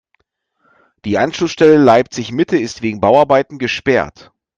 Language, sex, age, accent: German, male, 40-49, Deutschland Deutsch